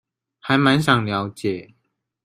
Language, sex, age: Chinese, male, 30-39